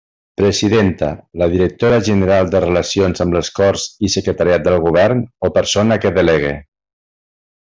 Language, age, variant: Catalan, 50-59, Central